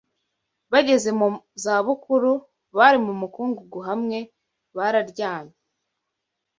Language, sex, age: Kinyarwanda, female, 19-29